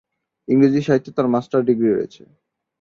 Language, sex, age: Bengali, male, 19-29